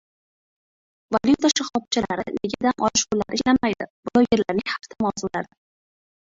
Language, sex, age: Uzbek, female, 19-29